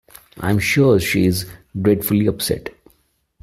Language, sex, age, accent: English, male, 30-39, India and South Asia (India, Pakistan, Sri Lanka)